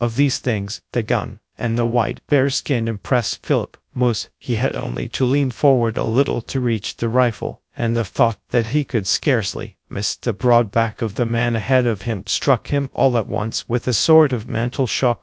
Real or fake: fake